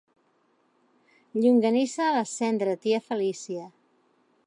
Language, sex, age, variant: Catalan, female, 40-49, Central